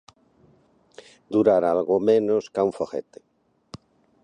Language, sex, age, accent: Galician, male, 50-59, Normativo (estándar)